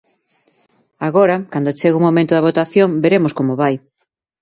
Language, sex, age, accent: Galician, female, 40-49, Normativo (estándar)